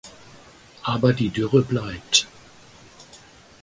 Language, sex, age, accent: German, male, 50-59, Deutschland Deutsch